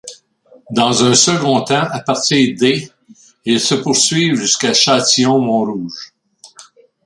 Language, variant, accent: French, Français d'Amérique du Nord, Français du Canada